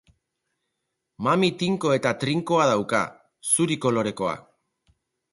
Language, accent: Basque, Erdialdekoa edo Nafarra (Gipuzkoa, Nafarroa)